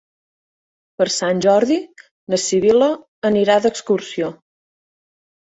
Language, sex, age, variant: Catalan, female, 30-39, Central